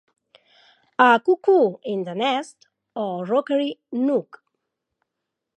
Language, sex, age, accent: Catalan, female, 30-39, central; nord-occidental